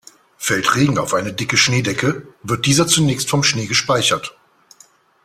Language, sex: German, male